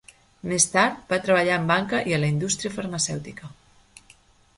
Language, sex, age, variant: Catalan, female, 30-39, Central